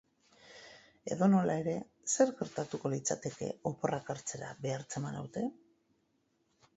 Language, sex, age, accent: Basque, female, 40-49, Mendebalekoa (Araba, Bizkaia, Gipuzkoako mendebaleko herri batzuk)